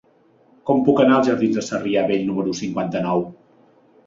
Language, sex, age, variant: Catalan, male, 40-49, Central